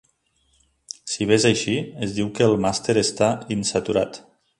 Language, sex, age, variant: Catalan, male, 40-49, Nord-Occidental